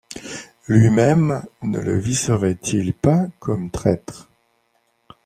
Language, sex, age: French, male, 50-59